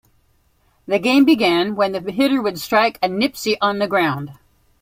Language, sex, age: English, female, 60-69